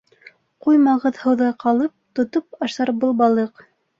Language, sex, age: Bashkir, female, under 19